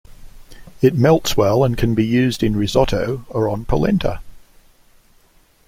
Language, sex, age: English, male, 60-69